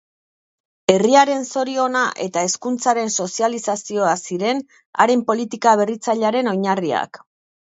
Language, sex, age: Basque, female, 50-59